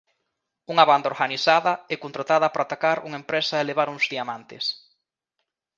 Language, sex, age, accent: Galician, male, 19-29, Atlántico (seseo e gheada)